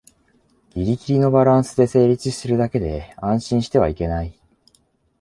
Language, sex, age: Japanese, male, 30-39